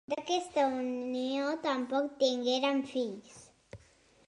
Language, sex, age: Catalan, female, under 19